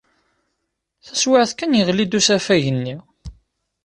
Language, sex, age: Kabyle, male, 19-29